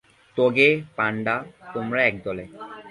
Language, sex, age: Bengali, male, 19-29